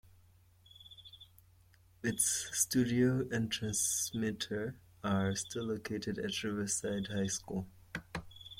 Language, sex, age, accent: English, male, 19-29, Southern African (South Africa, Zimbabwe, Namibia)